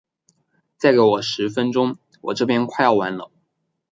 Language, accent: Chinese, 出生地：浙江省